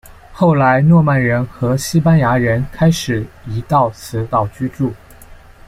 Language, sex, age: Chinese, male, 19-29